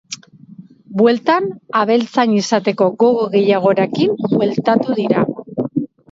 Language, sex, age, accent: Basque, female, 40-49, Mendebalekoa (Araba, Bizkaia, Gipuzkoako mendebaleko herri batzuk)